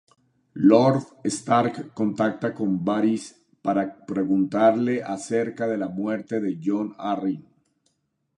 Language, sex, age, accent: Spanish, male, 50-59, Andino-Pacífico: Colombia, Perú, Ecuador, oeste de Bolivia y Venezuela andina